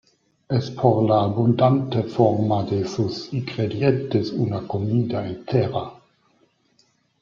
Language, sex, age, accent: Spanish, male, 30-39, España: Centro-Sur peninsular (Madrid, Toledo, Castilla-La Mancha)